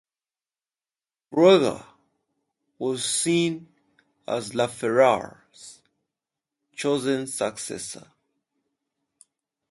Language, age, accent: English, 19-29, United States English; England English